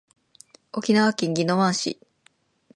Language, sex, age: Japanese, female, 19-29